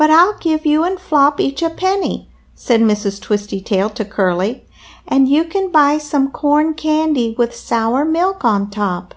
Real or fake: real